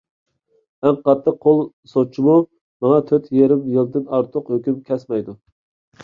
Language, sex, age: Uyghur, male, 19-29